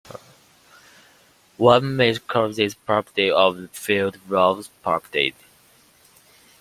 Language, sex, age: English, male, 19-29